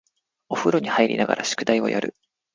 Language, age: Japanese, 30-39